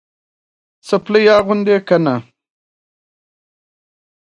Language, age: Pashto, 30-39